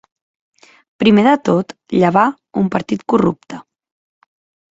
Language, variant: Catalan, Central